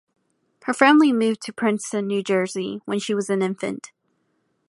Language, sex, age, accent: English, female, under 19, United States English